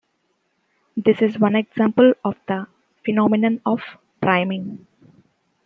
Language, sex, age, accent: English, female, 19-29, United States English